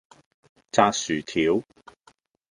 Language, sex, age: Cantonese, male, 50-59